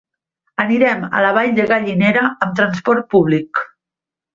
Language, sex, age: Catalan, female, 40-49